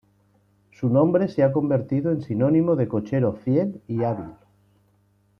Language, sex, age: Spanish, male, 40-49